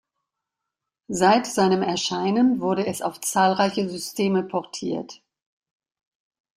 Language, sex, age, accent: German, female, 60-69, Deutschland Deutsch